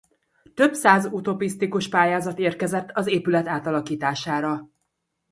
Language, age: Hungarian, 30-39